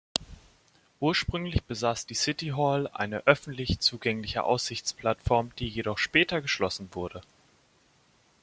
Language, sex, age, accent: German, male, 19-29, Deutschland Deutsch